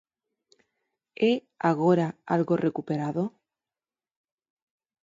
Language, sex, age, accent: Galician, female, 40-49, Normativo (estándar)